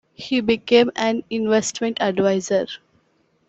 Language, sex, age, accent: English, female, 19-29, India and South Asia (India, Pakistan, Sri Lanka)